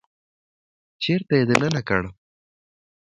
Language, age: Pashto, 19-29